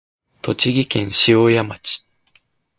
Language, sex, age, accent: Japanese, male, 19-29, 標準語